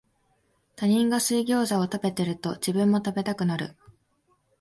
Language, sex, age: Japanese, female, 19-29